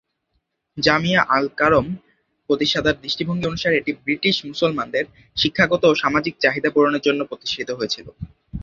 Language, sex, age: Bengali, male, under 19